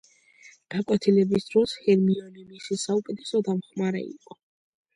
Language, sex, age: Georgian, female, under 19